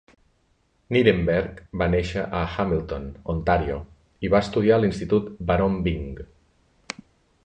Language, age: Catalan, 40-49